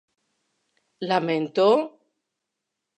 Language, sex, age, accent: Galician, female, 40-49, Normativo (estándar)